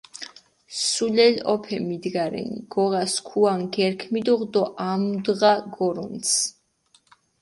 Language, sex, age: Mingrelian, female, 19-29